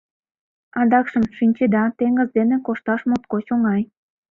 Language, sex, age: Mari, female, 19-29